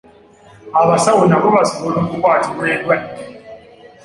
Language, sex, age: Ganda, male, 19-29